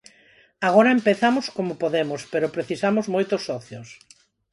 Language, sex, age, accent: Galician, female, 50-59, Neofalante